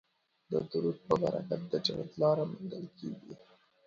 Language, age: Pashto, 19-29